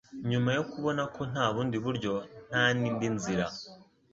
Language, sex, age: Kinyarwanda, male, 19-29